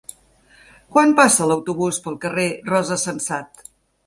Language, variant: Catalan, Central